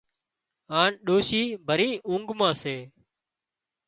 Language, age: Wadiyara Koli, 30-39